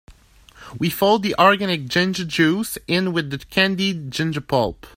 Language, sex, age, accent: English, male, 19-29, Canadian English